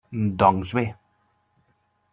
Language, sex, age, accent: Catalan, male, 19-29, valencià